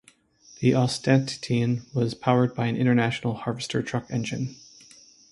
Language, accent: English, United States English